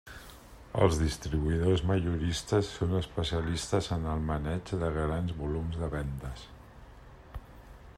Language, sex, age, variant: Catalan, male, 50-59, Central